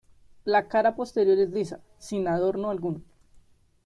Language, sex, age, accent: Spanish, female, 19-29, Andino-Pacífico: Colombia, Perú, Ecuador, oeste de Bolivia y Venezuela andina